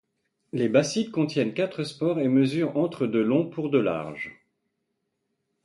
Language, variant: French, Français de métropole